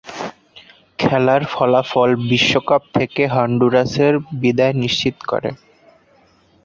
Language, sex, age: Bengali, male, under 19